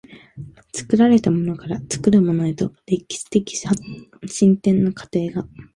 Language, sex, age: Japanese, female, 19-29